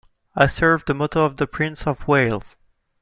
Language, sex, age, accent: English, male, 19-29, United States English